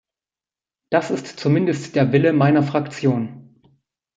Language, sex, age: German, male, 30-39